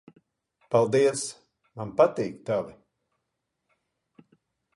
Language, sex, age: Latvian, male, 50-59